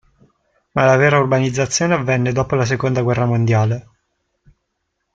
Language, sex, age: Italian, male, 19-29